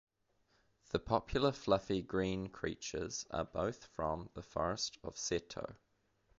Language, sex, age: English, male, 30-39